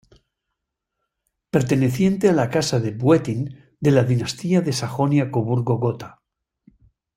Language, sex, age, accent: Spanish, male, 60-69, España: Norte peninsular (Asturias, Castilla y León, Cantabria, País Vasco, Navarra, Aragón, La Rioja, Guadalajara, Cuenca)